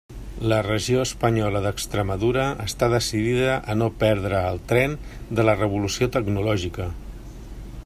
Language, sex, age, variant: Catalan, male, 50-59, Central